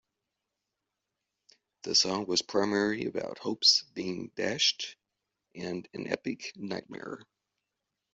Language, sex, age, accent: English, male, 40-49, United States English